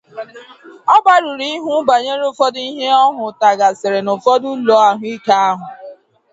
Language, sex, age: Igbo, female, 19-29